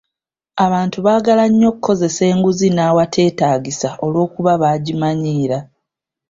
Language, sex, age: Ganda, female, 19-29